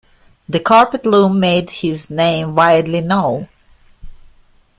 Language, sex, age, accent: English, female, 50-59, United States English